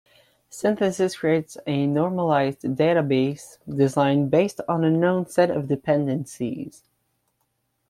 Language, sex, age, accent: English, male, 19-29, England English